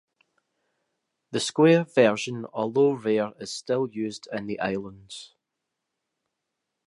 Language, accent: English, Scottish English